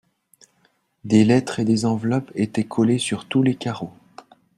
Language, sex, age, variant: French, male, 40-49, Français de métropole